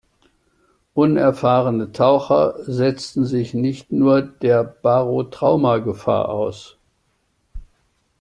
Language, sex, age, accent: German, male, 70-79, Deutschland Deutsch